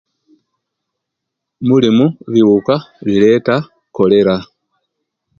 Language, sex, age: Kenyi, male, 40-49